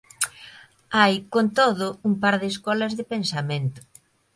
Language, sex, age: Galician, female, 50-59